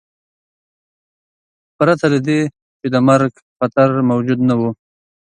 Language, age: Pashto, 30-39